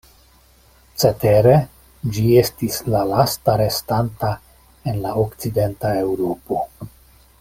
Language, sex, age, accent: Esperanto, male, 50-59, Internacia